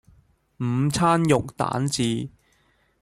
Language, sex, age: Cantonese, male, 19-29